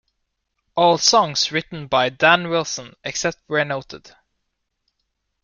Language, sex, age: English, male, 19-29